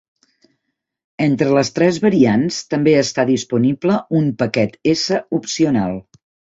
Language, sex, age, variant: Catalan, female, 60-69, Central